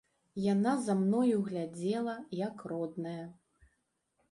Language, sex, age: Belarusian, female, 40-49